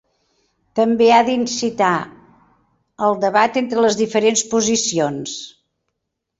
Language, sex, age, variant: Catalan, female, 70-79, Central